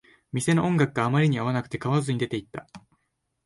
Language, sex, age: Japanese, male, 19-29